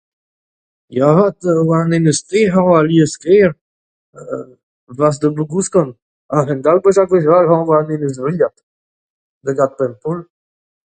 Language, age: Breton, 40-49